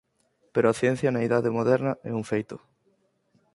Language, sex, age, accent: Galician, male, 19-29, Normativo (estándar)